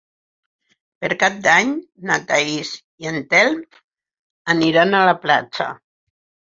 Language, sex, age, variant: Catalan, female, 70-79, Central